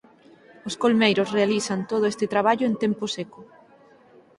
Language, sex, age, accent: Galician, female, 19-29, Atlántico (seseo e gheada)